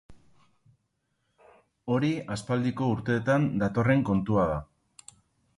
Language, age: Basque, under 19